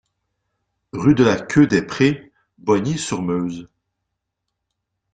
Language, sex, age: French, male, 40-49